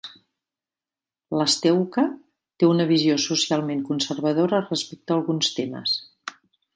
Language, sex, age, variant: Catalan, female, 60-69, Central